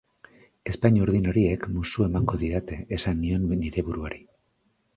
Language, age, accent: Basque, 50-59, Mendebalekoa (Araba, Bizkaia, Gipuzkoako mendebaleko herri batzuk)